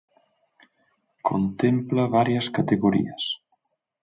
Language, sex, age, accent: Galician, male, 30-39, Normativo (estándar)